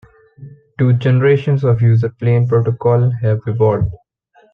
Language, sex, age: English, male, 19-29